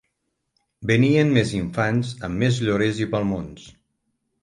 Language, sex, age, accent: Catalan, male, 50-59, occidental